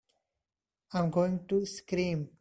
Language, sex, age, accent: English, male, 19-29, India and South Asia (India, Pakistan, Sri Lanka)